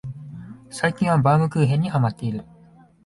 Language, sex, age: Japanese, male, 19-29